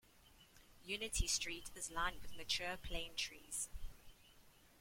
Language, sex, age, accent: English, female, 19-29, Southern African (South Africa, Zimbabwe, Namibia)